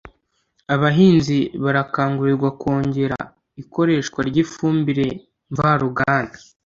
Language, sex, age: Kinyarwanda, male, under 19